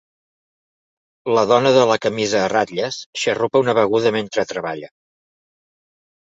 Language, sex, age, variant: Catalan, male, 40-49, Central